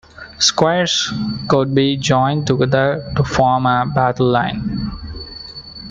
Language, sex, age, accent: English, male, 30-39, India and South Asia (India, Pakistan, Sri Lanka)